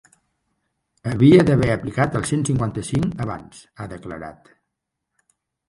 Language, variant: Catalan, Central